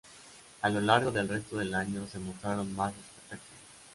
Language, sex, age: Spanish, male, 19-29